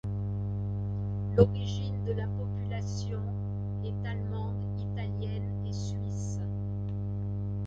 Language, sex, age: French, female, 60-69